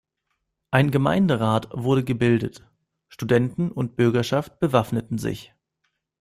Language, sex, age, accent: German, male, 19-29, Deutschland Deutsch